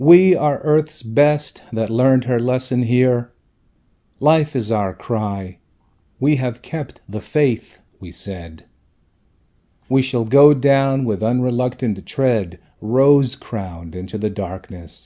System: none